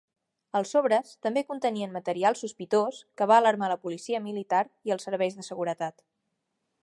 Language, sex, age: Catalan, female, under 19